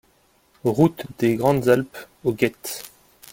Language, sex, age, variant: French, male, 19-29, Français de métropole